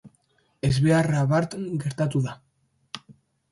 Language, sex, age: Basque, male, under 19